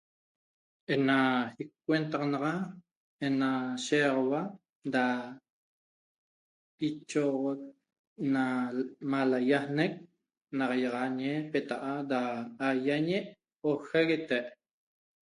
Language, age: Toba, 30-39